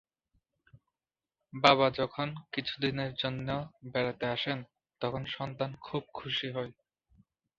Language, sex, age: Bengali, male, 19-29